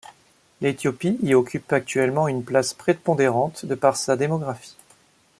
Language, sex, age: French, male, 40-49